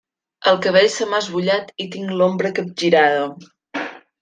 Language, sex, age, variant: Catalan, female, 19-29, Central